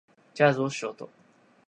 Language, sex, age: Japanese, male, 19-29